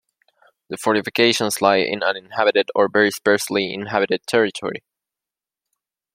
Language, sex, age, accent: English, male, 19-29, United States English